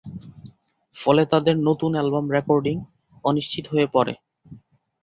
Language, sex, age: Bengali, male, 19-29